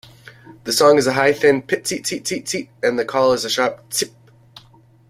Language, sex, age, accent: English, male, 30-39, United States English